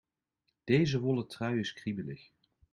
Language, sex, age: Dutch, male, 30-39